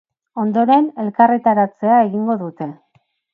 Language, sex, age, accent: Basque, female, 40-49, Erdialdekoa edo Nafarra (Gipuzkoa, Nafarroa)